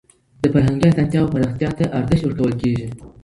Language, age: Pashto, under 19